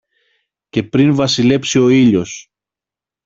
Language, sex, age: Greek, male, 40-49